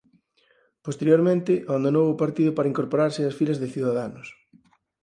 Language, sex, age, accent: Galician, male, 30-39, Normativo (estándar)